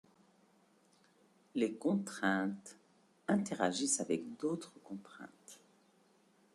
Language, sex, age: French, female, 50-59